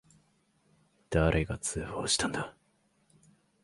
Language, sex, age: Japanese, male, 19-29